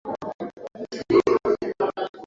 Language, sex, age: Swahili, male, 19-29